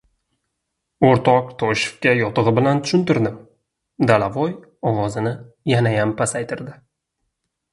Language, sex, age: Uzbek, male, 19-29